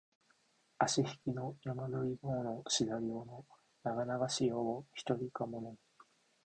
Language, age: Japanese, 19-29